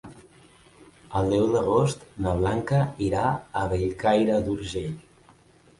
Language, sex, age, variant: Catalan, male, 30-39, Central